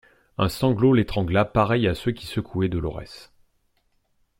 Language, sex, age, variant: French, male, 40-49, Français de métropole